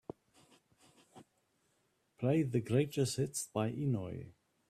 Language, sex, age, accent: English, male, 60-69, Southern African (South Africa, Zimbabwe, Namibia)